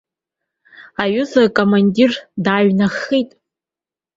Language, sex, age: Abkhazian, female, 30-39